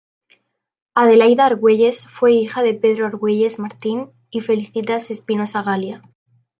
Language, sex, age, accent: Spanish, female, 19-29, España: Sur peninsular (Andalucia, Extremadura, Murcia)